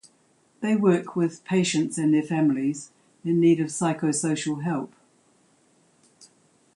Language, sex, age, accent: English, female, 70-79, New Zealand English